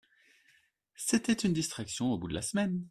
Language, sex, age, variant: French, male, 30-39, Français de métropole